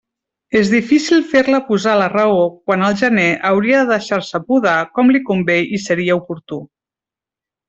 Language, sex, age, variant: Catalan, female, 40-49, Central